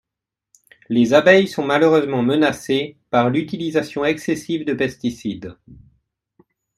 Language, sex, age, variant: French, male, 19-29, Français de métropole